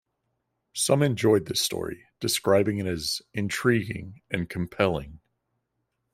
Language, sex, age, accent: English, male, 19-29, United States English